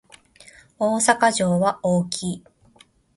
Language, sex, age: Japanese, female, 30-39